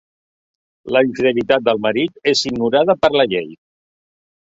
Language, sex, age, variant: Catalan, male, 60-69, Central